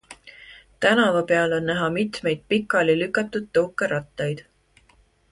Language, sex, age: Estonian, female, 19-29